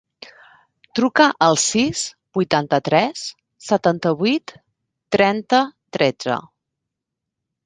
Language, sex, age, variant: Catalan, female, 40-49, Central